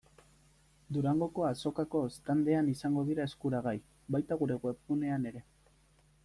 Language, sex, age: Basque, male, 19-29